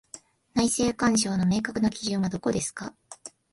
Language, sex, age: Japanese, female, 19-29